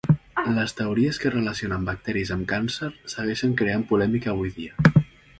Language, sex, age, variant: Catalan, male, 19-29, Central